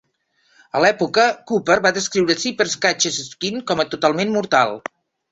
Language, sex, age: Catalan, female, 60-69